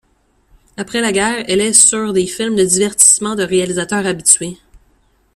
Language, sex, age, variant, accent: French, female, 19-29, Français d'Amérique du Nord, Français du Canada